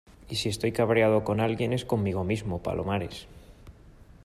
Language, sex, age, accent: Spanish, male, 19-29, España: Centro-Sur peninsular (Madrid, Toledo, Castilla-La Mancha)